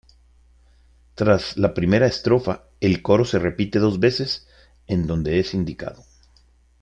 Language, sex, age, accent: Spanish, male, 50-59, México